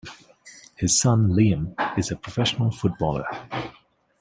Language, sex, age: English, male, 19-29